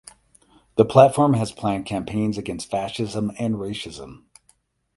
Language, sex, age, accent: English, male, 40-49, United States English; Midwestern